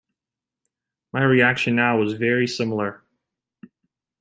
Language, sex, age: English, male, 30-39